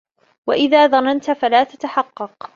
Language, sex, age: Arabic, female, 19-29